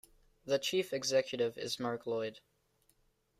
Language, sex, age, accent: English, male, 19-29, United States English